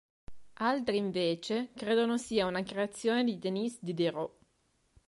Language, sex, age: Italian, female, 30-39